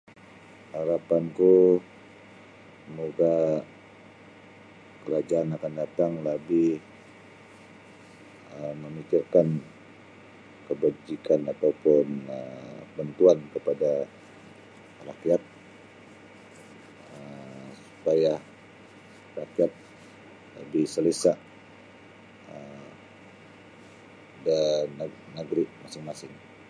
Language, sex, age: Sabah Bisaya, male, 40-49